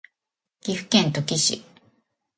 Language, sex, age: Japanese, female, 40-49